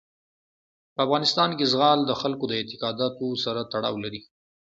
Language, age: Pashto, 19-29